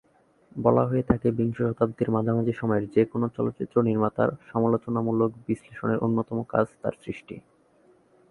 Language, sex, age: Bengali, male, 19-29